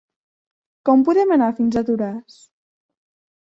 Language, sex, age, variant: Catalan, female, under 19, Central